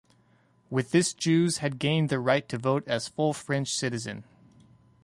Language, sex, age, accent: English, male, 30-39, United States English